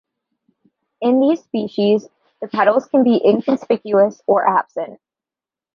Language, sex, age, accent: English, female, 19-29, United States English